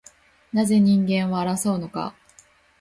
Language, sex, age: Japanese, female, 19-29